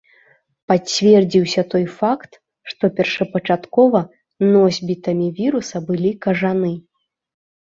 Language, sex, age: Belarusian, female, 30-39